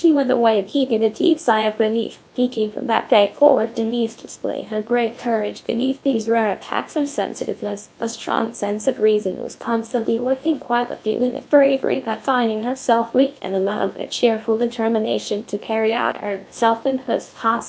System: TTS, GlowTTS